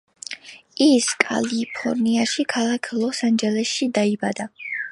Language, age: Georgian, under 19